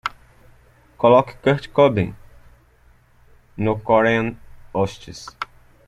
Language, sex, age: Portuguese, male, 30-39